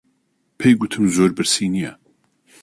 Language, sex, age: Central Kurdish, male, 30-39